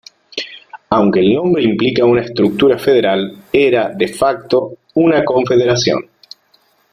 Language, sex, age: Spanish, male, 30-39